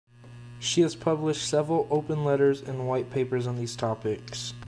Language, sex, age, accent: English, male, 19-29, United States English